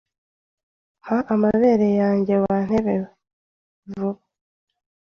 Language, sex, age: Kinyarwanda, female, 30-39